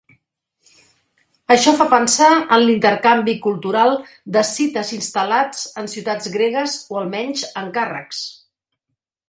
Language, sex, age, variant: Catalan, female, 50-59, Central